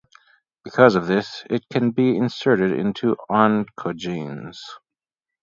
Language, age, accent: English, 30-39, United States English